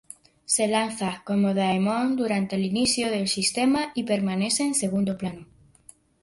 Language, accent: Spanish, Caribe: Cuba, Venezuela, Puerto Rico, República Dominicana, Panamá, Colombia caribeña, México caribeño, Costa del golfo de México